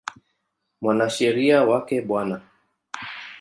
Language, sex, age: Swahili, male, 30-39